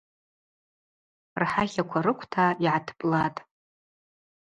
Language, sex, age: Abaza, female, 40-49